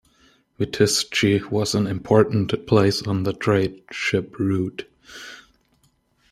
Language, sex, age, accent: English, male, 19-29, United States English